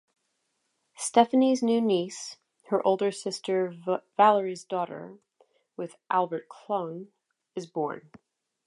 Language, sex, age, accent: English, female, 30-39, United States English